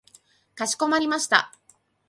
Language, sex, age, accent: Japanese, female, 40-49, 標準語